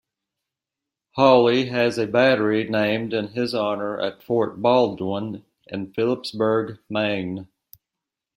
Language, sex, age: English, male, 50-59